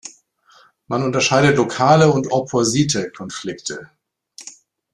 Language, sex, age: German, male, 50-59